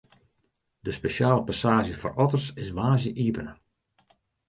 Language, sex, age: Western Frisian, male, 50-59